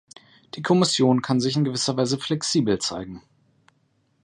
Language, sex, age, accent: German, male, 19-29, Deutschland Deutsch